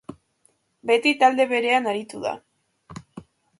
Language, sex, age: Basque, female, under 19